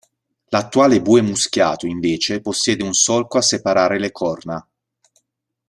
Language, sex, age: Italian, male, 30-39